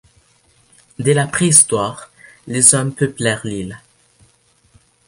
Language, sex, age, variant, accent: French, male, under 19, Français d'Amérique du Nord, Français du Canada